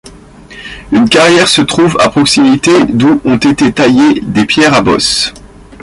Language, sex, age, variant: French, male, 30-39, Français de métropole